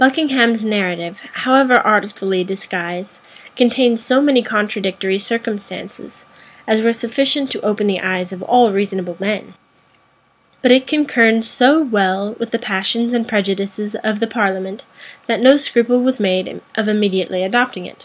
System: none